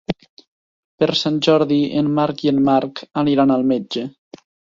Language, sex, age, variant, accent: Catalan, male, under 19, Nord-Occidental, Tortosí